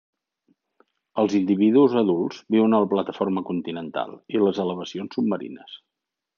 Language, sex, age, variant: Catalan, male, 50-59, Central